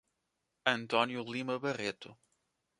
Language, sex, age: Portuguese, male, 30-39